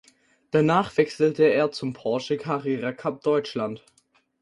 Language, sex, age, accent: German, male, under 19, Deutschland Deutsch